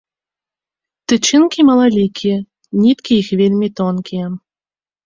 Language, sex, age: Belarusian, female, 19-29